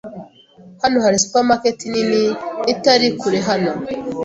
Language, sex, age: Kinyarwanda, female, 19-29